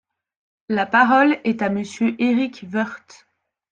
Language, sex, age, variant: French, female, 30-39, Français de métropole